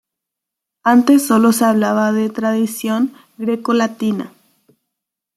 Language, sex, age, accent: Spanish, female, under 19, Rioplatense: Argentina, Uruguay, este de Bolivia, Paraguay